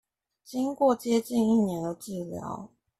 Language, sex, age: Chinese, female, 19-29